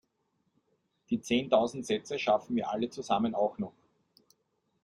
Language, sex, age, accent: German, male, 40-49, Österreichisches Deutsch